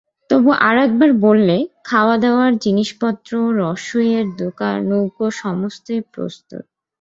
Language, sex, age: Bengali, female, 19-29